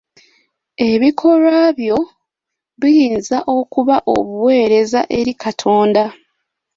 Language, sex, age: Ganda, female, 19-29